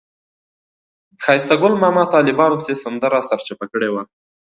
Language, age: Pashto, 19-29